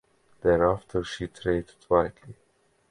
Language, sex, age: English, male, 19-29